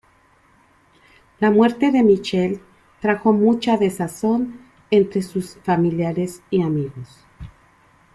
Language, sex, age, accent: Spanish, female, 50-59, México